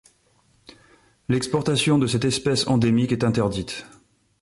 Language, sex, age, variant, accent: French, male, 30-39, Français des départements et régions d'outre-mer, Français de La Réunion